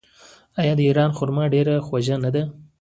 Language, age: Pashto, 19-29